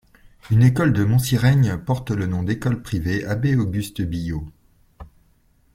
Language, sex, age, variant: French, male, 40-49, Français de métropole